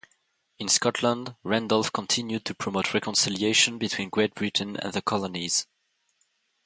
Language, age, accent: English, 19-29, United States English